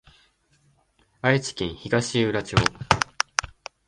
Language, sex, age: Japanese, male, 19-29